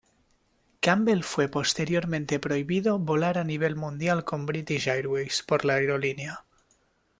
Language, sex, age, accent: Spanish, male, 19-29, España: Norte peninsular (Asturias, Castilla y León, Cantabria, País Vasco, Navarra, Aragón, La Rioja, Guadalajara, Cuenca)